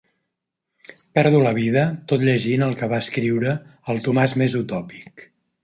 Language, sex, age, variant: Catalan, male, 60-69, Central